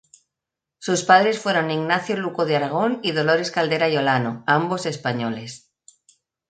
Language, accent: Spanish, España: Centro-Sur peninsular (Madrid, Toledo, Castilla-La Mancha)